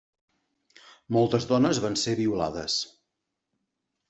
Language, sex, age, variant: Catalan, male, 50-59, Central